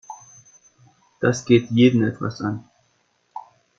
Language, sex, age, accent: German, male, 30-39, Deutschland Deutsch